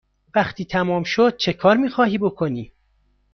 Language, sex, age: Persian, male, 30-39